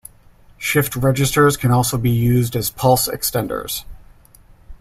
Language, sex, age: English, male, 40-49